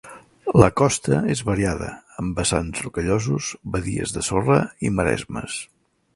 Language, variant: Catalan, Central